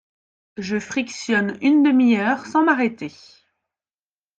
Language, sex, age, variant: French, female, 30-39, Français de métropole